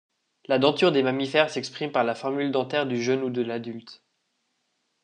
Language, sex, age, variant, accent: French, male, under 19, Français d'Europe, Français de Suisse